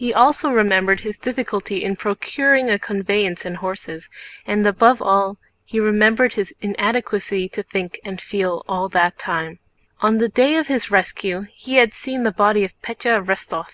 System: none